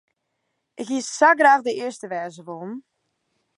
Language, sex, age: Western Frisian, female, under 19